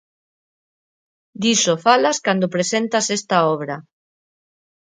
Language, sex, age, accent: Galician, female, 40-49, Normativo (estándar)